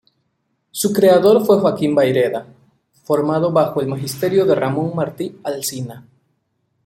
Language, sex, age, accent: Spanish, male, 19-29, México